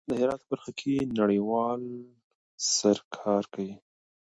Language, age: Pashto, 19-29